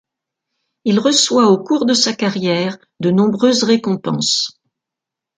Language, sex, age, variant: French, female, 60-69, Français de métropole